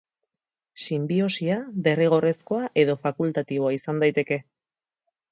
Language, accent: Basque, Erdialdekoa edo Nafarra (Gipuzkoa, Nafarroa)